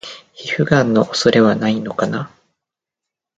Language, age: Japanese, 19-29